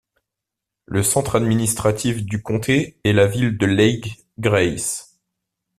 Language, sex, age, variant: French, male, 30-39, Français de métropole